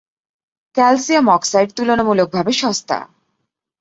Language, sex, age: Bengali, female, 30-39